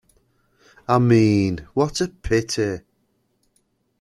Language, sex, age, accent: English, male, 40-49, England English